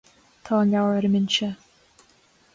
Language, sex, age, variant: Irish, female, 19-29, Gaeilge Chonnacht